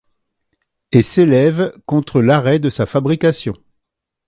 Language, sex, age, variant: French, male, 60-69, Français de métropole